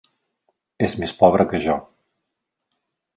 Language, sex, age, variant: Catalan, male, 40-49, Central